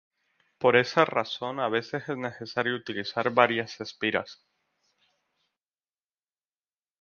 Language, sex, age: Spanish, male, 30-39